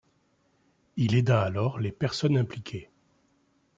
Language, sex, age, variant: French, male, 50-59, Français de métropole